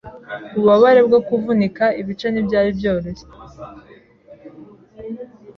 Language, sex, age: Kinyarwanda, female, 19-29